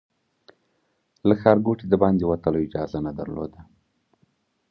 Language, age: Pashto, 19-29